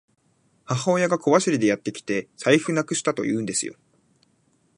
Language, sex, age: Japanese, male, 19-29